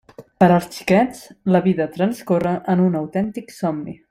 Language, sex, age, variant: Catalan, female, 19-29, Nord-Occidental